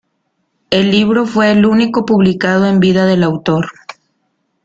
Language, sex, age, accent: Spanish, female, 19-29, México